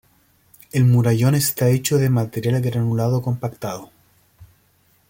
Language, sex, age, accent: Spanish, male, 30-39, Chileno: Chile, Cuyo